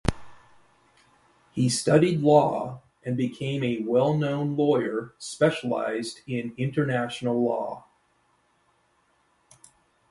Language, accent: English, United States English